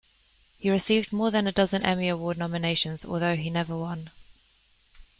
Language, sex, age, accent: English, female, 30-39, England English